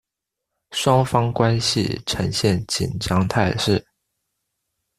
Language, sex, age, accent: Chinese, male, under 19, 出生地：广东省